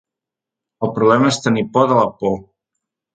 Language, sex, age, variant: Catalan, male, 30-39, Central